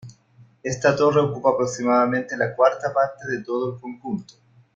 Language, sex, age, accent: Spanish, male, 40-49, España: Norte peninsular (Asturias, Castilla y León, Cantabria, País Vasco, Navarra, Aragón, La Rioja, Guadalajara, Cuenca)